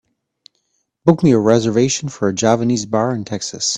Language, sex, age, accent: English, male, 40-49, United States English